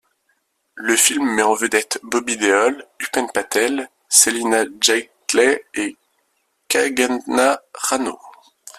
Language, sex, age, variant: French, male, 19-29, Français de métropole